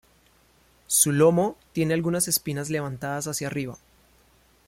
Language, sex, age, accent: Spanish, male, 30-39, Andino-Pacífico: Colombia, Perú, Ecuador, oeste de Bolivia y Venezuela andina